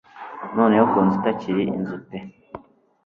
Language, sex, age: Kinyarwanda, male, 19-29